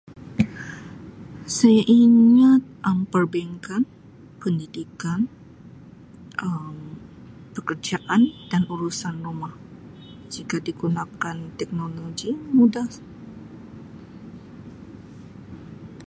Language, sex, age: Sabah Malay, female, 40-49